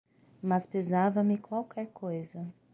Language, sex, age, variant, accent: Portuguese, female, 30-39, Portuguese (Brasil), Paulista